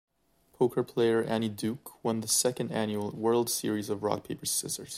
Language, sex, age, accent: English, male, 19-29, United States English